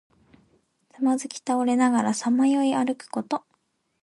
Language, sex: Japanese, female